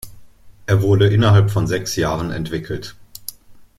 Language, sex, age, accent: German, male, 40-49, Deutschland Deutsch